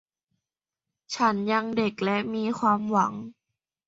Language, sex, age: Thai, female, 19-29